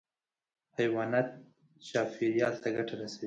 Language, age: Pashto, 19-29